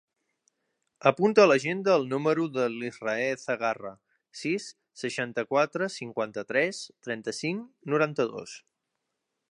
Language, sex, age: Catalan, male, 30-39